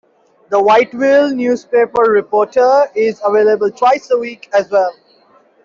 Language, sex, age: English, male, 19-29